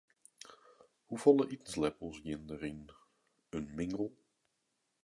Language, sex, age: Western Frisian, male, 30-39